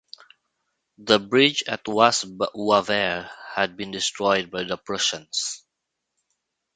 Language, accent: English, Filipino